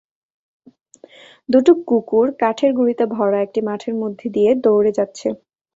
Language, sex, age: Bengali, female, 19-29